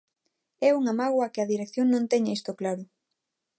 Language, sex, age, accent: Galician, female, 19-29, Neofalante